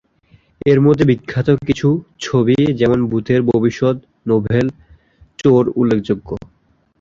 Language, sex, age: Bengali, male, 19-29